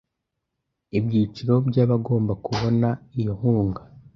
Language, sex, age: Kinyarwanda, male, under 19